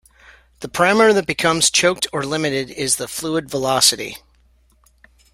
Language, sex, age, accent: English, male, 40-49, United States English